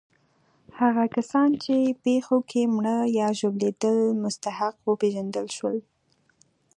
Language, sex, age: Pashto, female, 19-29